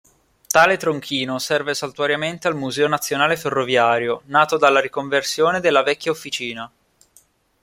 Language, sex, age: Italian, male, 19-29